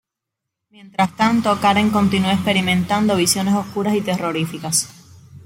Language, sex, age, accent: Spanish, female, 19-29, Caribe: Cuba, Venezuela, Puerto Rico, República Dominicana, Panamá, Colombia caribeña, México caribeño, Costa del golfo de México